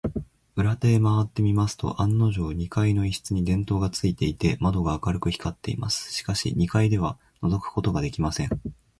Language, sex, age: Japanese, male, 19-29